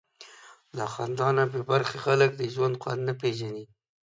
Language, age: Pashto, 30-39